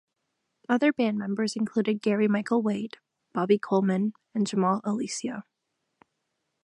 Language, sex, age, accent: English, female, 19-29, Canadian English